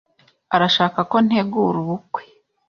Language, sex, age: Kinyarwanda, female, 19-29